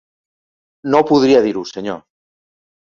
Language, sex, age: Catalan, male, 50-59